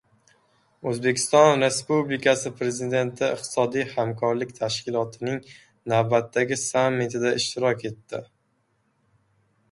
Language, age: Uzbek, 19-29